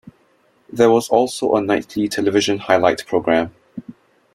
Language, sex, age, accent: English, male, 19-29, Singaporean English